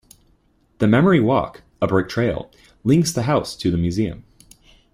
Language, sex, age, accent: English, male, 19-29, United States English